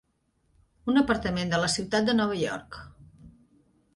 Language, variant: Catalan, Nord-Occidental